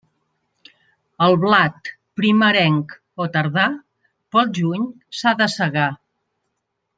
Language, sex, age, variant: Catalan, female, 50-59, Central